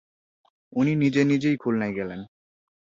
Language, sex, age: Bengali, male, under 19